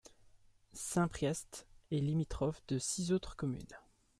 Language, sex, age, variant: French, male, 30-39, Français de métropole